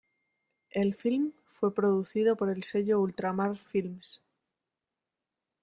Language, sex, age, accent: Spanish, female, 19-29, España: Centro-Sur peninsular (Madrid, Toledo, Castilla-La Mancha)